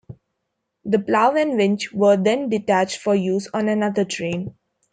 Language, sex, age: English, female, 19-29